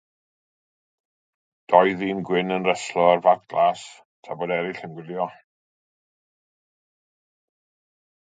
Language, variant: Welsh, South-Western Welsh